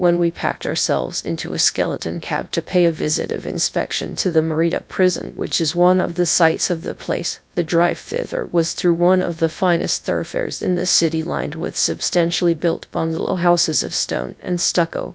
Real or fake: fake